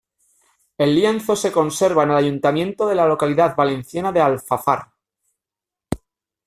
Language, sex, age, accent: Spanish, male, 40-49, España: Norte peninsular (Asturias, Castilla y León, Cantabria, País Vasco, Navarra, Aragón, La Rioja, Guadalajara, Cuenca)